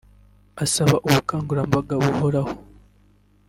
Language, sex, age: Kinyarwanda, male, 19-29